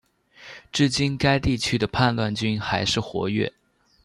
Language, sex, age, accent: Chinese, male, under 19, 出生地：湖南省